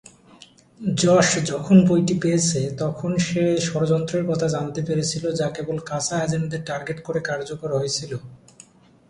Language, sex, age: Bengali, male, 19-29